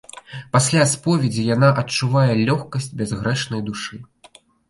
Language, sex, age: Belarusian, male, 19-29